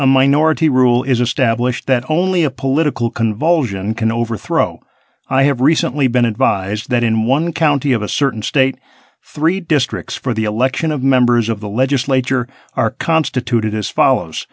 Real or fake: real